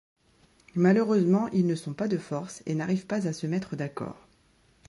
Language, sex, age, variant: French, female, 30-39, Français de métropole